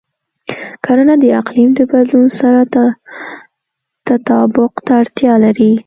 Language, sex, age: Pashto, female, 19-29